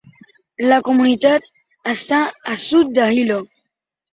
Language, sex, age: Catalan, male, 50-59